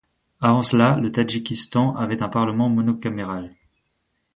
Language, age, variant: French, 19-29, Français de métropole